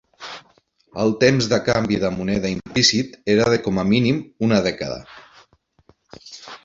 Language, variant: Catalan, Septentrional